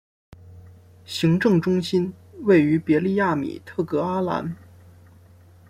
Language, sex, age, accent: Chinese, male, 19-29, 出生地：辽宁省